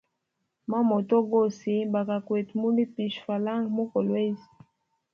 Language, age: Hemba, 30-39